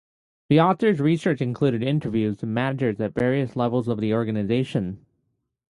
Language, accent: English, United States English